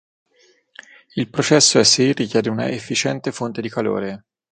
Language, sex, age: Italian, male, 30-39